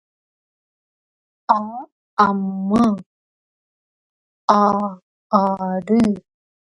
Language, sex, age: Tamil, female, 30-39